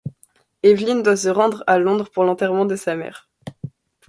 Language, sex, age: French, female, under 19